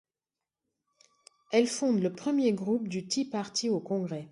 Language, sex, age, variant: French, female, 40-49, Français de métropole